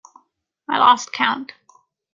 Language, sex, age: English, female, 30-39